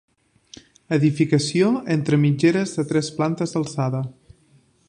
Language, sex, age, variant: Catalan, male, 30-39, Central